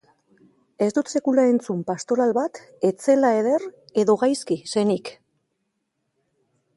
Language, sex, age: Basque, female, 50-59